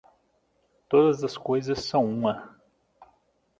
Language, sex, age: Portuguese, male, 30-39